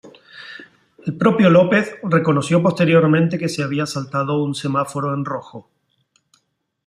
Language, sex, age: Spanish, male, 50-59